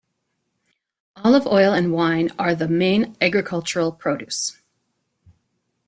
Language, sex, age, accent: English, female, 40-49, United States English